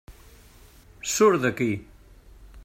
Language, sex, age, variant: Catalan, male, 60-69, Nord-Occidental